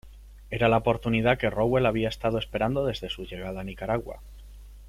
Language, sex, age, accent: Spanish, male, 19-29, España: Sur peninsular (Andalucia, Extremadura, Murcia)